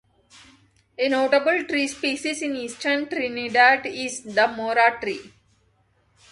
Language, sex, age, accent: English, female, 30-39, India and South Asia (India, Pakistan, Sri Lanka)